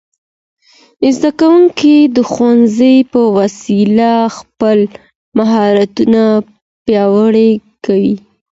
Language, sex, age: Pashto, female, 19-29